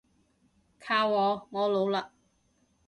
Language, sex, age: Cantonese, female, 30-39